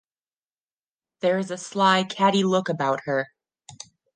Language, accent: English, United States English